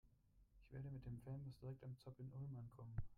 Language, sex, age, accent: German, male, 19-29, Deutschland Deutsch